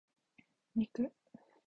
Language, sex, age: Japanese, female, 19-29